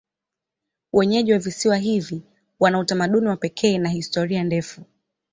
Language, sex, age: Swahili, female, 19-29